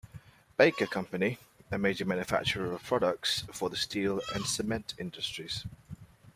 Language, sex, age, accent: English, male, 30-39, England English